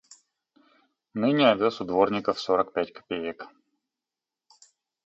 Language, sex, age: Russian, male, 30-39